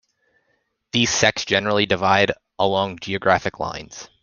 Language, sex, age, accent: English, male, 19-29, United States English